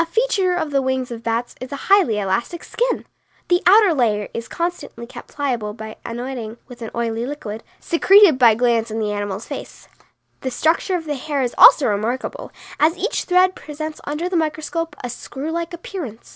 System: none